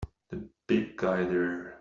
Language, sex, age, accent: English, male, 30-39, United States English